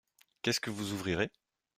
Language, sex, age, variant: French, male, 30-39, Français de métropole